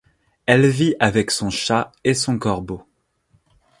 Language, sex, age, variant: French, male, under 19, Français de métropole